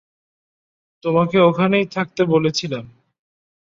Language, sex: Bengali, male